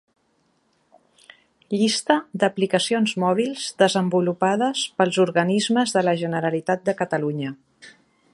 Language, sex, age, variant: Catalan, female, 60-69, Central